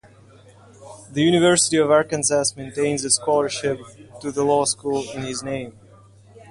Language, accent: English, Russian